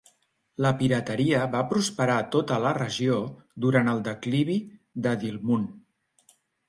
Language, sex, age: Catalan, male, 40-49